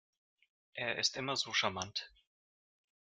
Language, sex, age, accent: German, male, 19-29, Russisch Deutsch